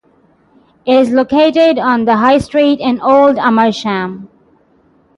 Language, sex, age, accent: English, female, 19-29, United States English; England English; India and South Asia (India, Pakistan, Sri Lanka)